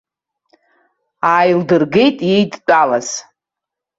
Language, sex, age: Abkhazian, female, under 19